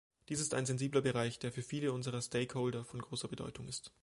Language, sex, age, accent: German, male, 30-39, Deutschland Deutsch